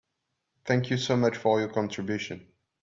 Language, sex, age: English, male, 19-29